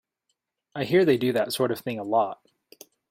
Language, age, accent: English, 19-29, United States English